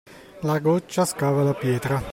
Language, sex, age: Italian, male, 40-49